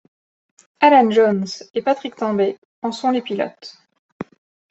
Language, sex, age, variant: French, female, 19-29, Français de métropole